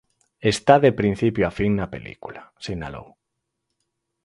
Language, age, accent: Galician, 19-29, Normativo (estándar)